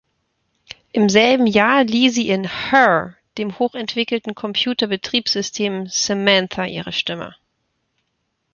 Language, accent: German, Deutschland Deutsch